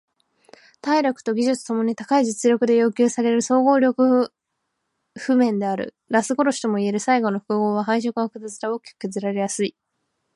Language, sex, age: Japanese, female, under 19